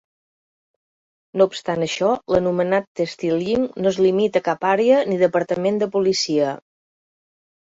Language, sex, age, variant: Catalan, female, 50-59, Central